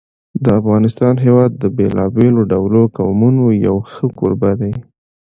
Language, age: Pashto, 19-29